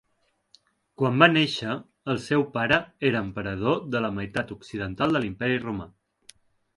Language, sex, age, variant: Catalan, male, 19-29, Central